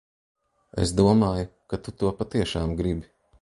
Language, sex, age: Latvian, male, 40-49